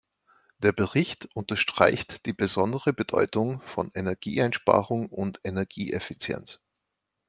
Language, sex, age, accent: German, male, 40-49, Österreichisches Deutsch